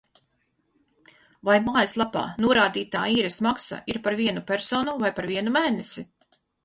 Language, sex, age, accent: Latvian, female, 50-59, Latgaliešu